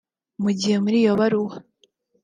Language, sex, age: Kinyarwanda, female, under 19